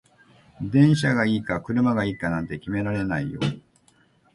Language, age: Japanese, 60-69